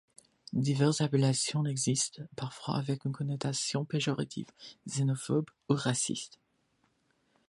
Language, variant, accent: French, Français d'Amérique du Nord, Français du Canada